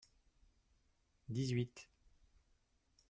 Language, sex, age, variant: French, male, 40-49, Français de métropole